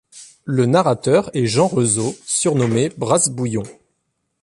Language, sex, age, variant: French, male, 30-39, Français de métropole